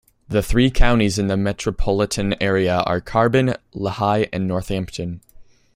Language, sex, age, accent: English, male, under 19, United States English